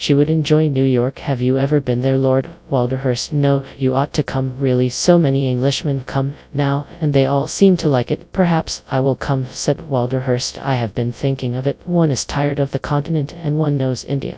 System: TTS, FastPitch